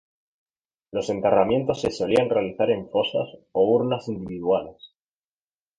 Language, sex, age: Spanish, male, 19-29